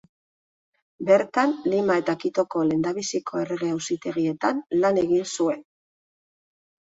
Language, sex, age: Basque, female, 50-59